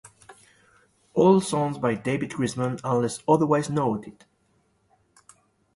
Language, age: English, 40-49